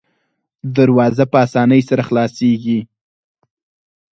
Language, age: Pashto, 19-29